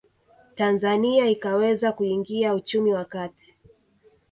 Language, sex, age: Swahili, female, 19-29